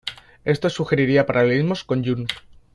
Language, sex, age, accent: Spanish, male, 19-29, España: Sur peninsular (Andalucia, Extremadura, Murcia)